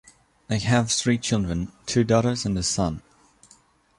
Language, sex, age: English, male, 19-29